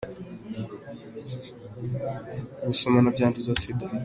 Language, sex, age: Kinyarwanda, male, 19-29